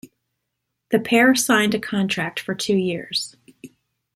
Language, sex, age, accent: English, female, 30-39, United States English